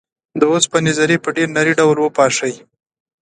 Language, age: Pashto, 30-39